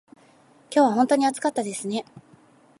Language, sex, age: Japanese, female, 30-39